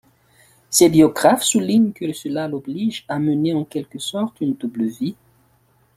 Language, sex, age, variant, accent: French, male, 30-39, Français d'Afrique subsaharienne et des îles africaines, Français de Madagascar